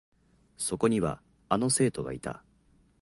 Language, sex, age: Japanese, male, under 19